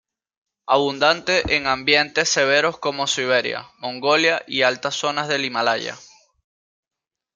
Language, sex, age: Spanish, male, 19-29